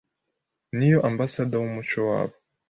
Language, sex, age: Kinyarwanda, male, 40-49